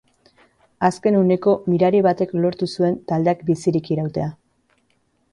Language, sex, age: Basque, female, 30-39